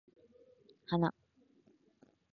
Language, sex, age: Japanese, female, 19-29